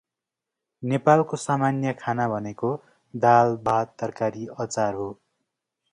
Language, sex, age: Nepali, male, 19-29